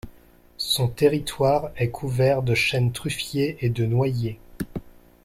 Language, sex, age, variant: French, male, 19-29, Français de métropole